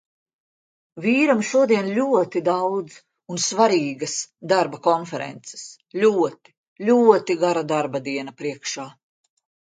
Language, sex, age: Latvian, female, 60-69